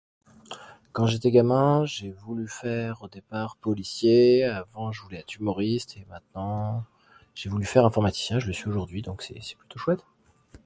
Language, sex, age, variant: French, male, 30-39, Français de métropole